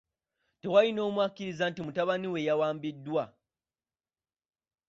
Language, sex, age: Ganda, male, 19-29